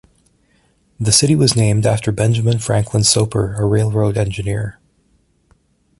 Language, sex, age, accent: English, male, 40-49, Canadian English